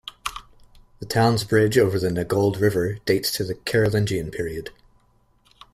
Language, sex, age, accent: English, male, 19-29, United States English